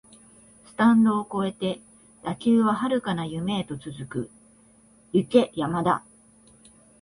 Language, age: Japanese, 40-49